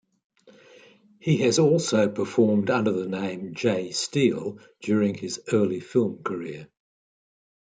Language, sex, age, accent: English, male, 70-79, Australian English